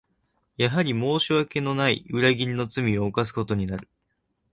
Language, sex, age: Japanese, male, 19-29